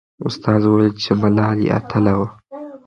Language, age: Pashto, 19-29